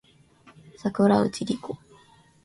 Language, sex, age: Japanese, female, under 19